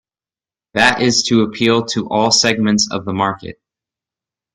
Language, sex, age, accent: English, male, 19-29, United States English